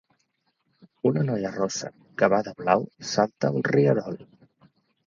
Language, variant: Catalan, Central